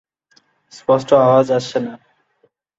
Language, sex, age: Bengali, male, 19-29